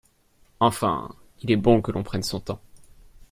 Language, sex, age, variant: French, male, 19-29, Français de métropole